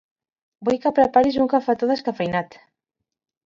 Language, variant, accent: Catalan, Central, central